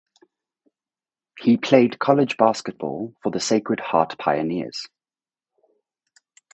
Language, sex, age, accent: English, male, 30-39, United States English